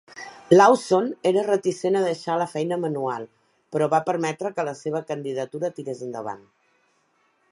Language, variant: Catalan, Central